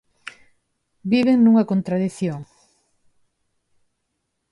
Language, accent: Galician, Neofalante